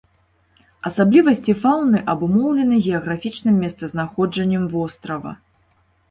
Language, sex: Belarusian, female